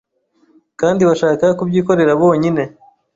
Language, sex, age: Kinyarwanda, male, 19-29